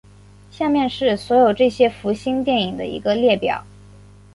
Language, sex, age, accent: Chinese, female, 19-29, 出生地：广东省